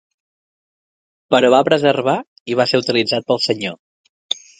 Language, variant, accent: Catalan, Central, central